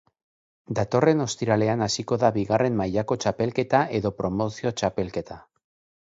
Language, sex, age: Basque, male, 40-49